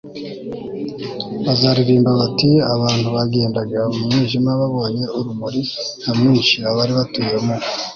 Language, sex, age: Kinyarwanda, male, 19-29